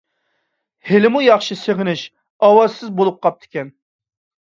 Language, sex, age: Uyghur, male, 30-39